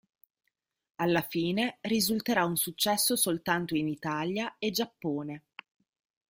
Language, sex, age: Italian, female, 30-39